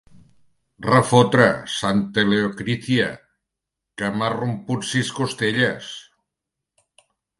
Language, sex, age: Catalan, male, 60-69